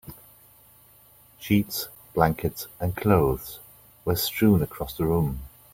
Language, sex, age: English, male, 40-49